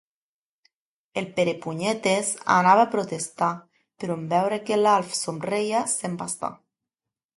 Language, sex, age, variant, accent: Catalan, female, 30-39, Nord-Occidental, nord-occidental